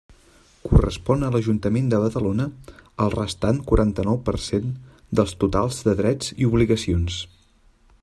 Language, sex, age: Catalan, male, 30-39